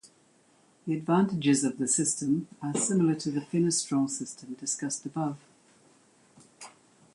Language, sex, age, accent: English, female, 70-79, New Zealand English